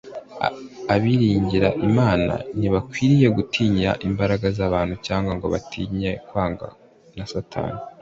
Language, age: Kinyarwanda, 19-29